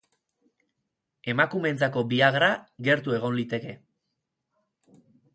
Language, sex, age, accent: Basque, male, 30-39, Erdialdekoa edo Nafarra (Gipuzkoa, Nafarroa)